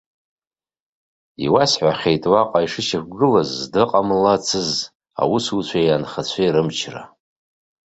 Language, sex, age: Abkhazian, male, 40-49